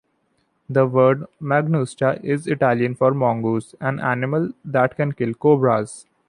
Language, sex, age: English, male, 19-29